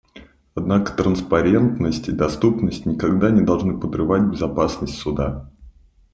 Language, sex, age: Russian, male, 30-39